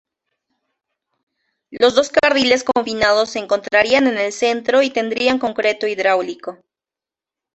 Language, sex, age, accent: Spanish, female, 19-29, Andino-Pacífico: Colombia, Perú, Ecuador, oeste de Bolivia y Venezuela andina